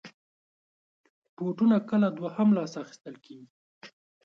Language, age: Pashto, 19-29